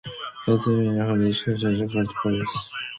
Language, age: English, 19-29